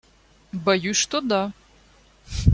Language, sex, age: Russian, female, 19-29